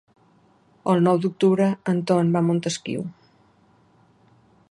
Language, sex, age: Catalan, female, 60-69